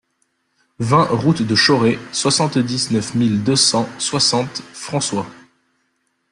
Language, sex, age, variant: French, male, 19-29, Français de métropole